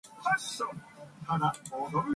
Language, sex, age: English, female, 19-29